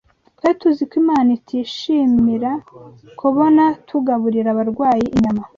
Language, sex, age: Kinyarwanda, female, 19-29